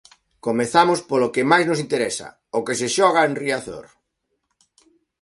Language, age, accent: Galician, 40-49, Normativo (estándar)